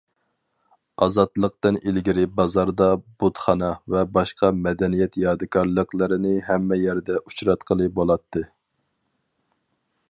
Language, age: Uyghur, 19-29